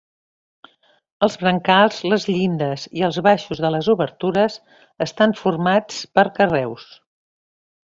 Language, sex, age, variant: Catalan, female, 60-69, Central